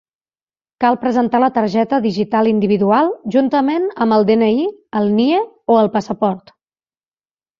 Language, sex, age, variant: Catalan, female, 40-49, Central